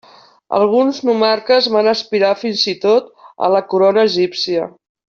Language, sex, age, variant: Catalan, female, 60-69, Nord-Occidental